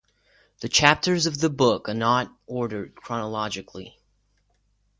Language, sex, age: English, male, 19-29